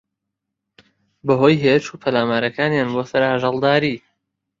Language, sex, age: Central Kurdish, male, 30-39